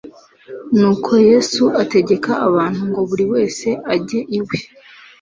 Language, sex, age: Kinyarwanda, female, 19-29